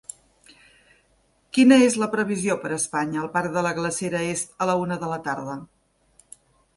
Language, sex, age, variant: Catalan, female, 50-59, Central